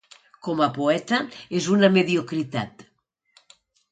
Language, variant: Catalan, Nord-Occidental